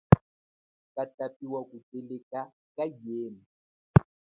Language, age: Chokwe, 40-49